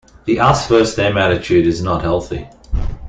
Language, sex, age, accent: English, male, 40-49, Australian English